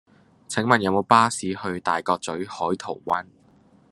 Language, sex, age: Cantonese, male, under 19